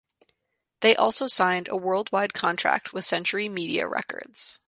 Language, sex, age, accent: English, female, 19-29, United States English